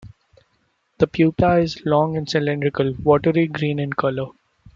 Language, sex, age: English, male, 19-29